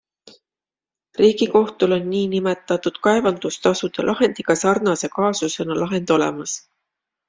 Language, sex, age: Estonian, female, 50-59